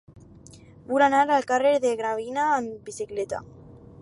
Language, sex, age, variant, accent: Catalan, female, under 19, Alacantí, valencià